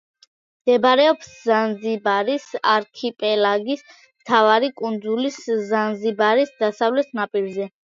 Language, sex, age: Georgian, female, under 19